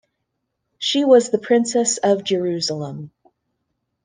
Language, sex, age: English, female, 30-39